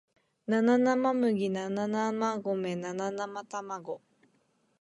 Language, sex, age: Japanese, female, 19-29